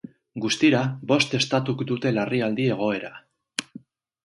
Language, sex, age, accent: Basque, male, 30-39, Mendebalekoa (Araba, Bizkaia, Gipuzkoako mendebaleko herri batzuk)